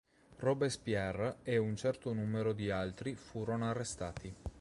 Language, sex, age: Italian, male, 30-39